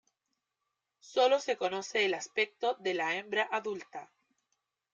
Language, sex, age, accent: Spanish, female, 19-29, Chileno: Chile, Cuyo